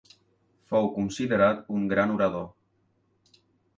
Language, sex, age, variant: Catalan, male, under 19, Central